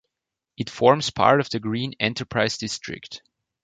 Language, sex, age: English, male, 19-29